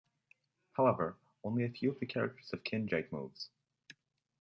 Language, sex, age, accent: English, male, under 19, United States English